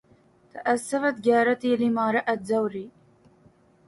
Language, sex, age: Arabic, female, 19-29